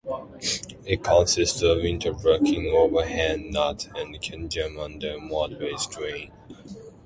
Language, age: English, under 19